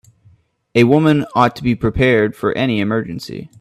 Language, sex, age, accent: English, male, 19-29, United States English